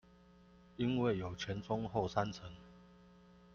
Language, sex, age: Chinese, male, 40-49